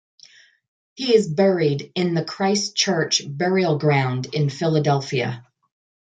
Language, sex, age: English, female, 50-59